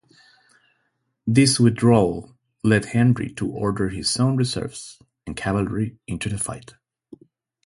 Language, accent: English, United States English